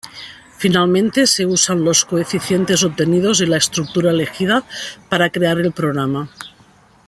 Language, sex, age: Spanish, female, 50-59